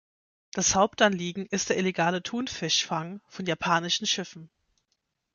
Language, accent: German, Deutschland Deutsch